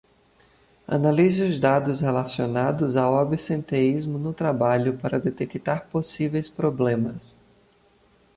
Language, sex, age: Portuguese, male, 30-39